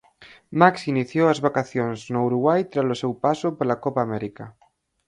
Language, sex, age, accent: Galician, male, 19-29, Central (gheada); Normativo (estándar)